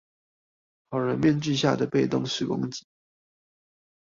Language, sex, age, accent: Chinese, male, under 19, 出生地：新北市